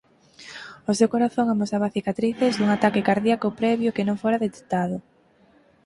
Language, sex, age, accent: Galician, female, 19-29, Central (gheada)